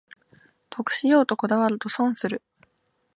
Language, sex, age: Japanese, female, 19-29